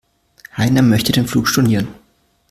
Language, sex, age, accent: German, male, 19-29, Deutschland Deutsch